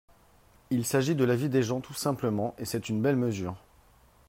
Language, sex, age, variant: French, male, 30-39, Français de métropole